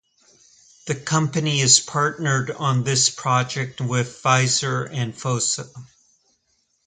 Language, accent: English, United States English